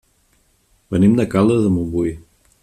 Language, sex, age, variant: Catalan, male, 40-49, Central